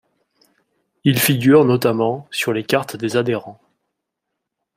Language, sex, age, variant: French, male, 40-49, Français de métropole